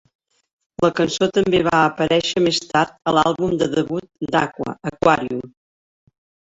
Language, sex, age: Catalan, female, 60-69